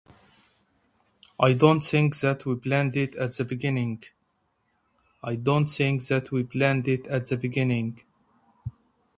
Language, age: English, 30-39